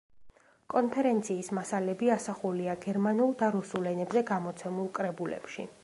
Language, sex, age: Georgian, female, 19-29